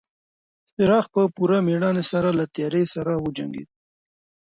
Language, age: Pashto, 19-29